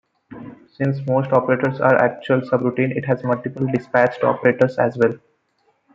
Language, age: English, 19-29